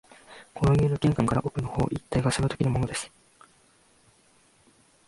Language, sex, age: Japanese, male, 19-29